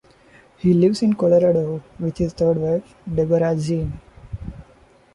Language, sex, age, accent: English, male, 19-29, India and South Asia (India, Pakistan, Sri Lanka)